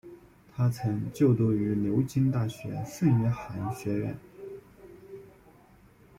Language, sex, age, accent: Chinese, male, 30-39, 出生地：湖南省